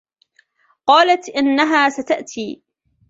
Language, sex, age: Arabic, female, 19-29